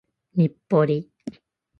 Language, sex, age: Japanese, female, 19-29